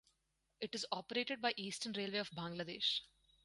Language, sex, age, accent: English, female, 19-29, India and South Asia (India, Pakistan, Sri Lanka)